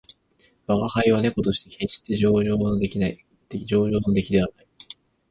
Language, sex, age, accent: Japanese, male, 19-29, 標準語